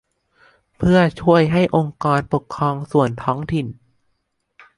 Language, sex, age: Thai, male, under 19